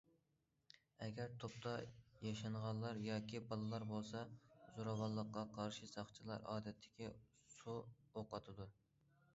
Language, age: Uyghur, 19-29